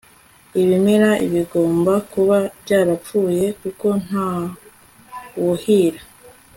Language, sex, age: Kinyarwanda, female, 19-29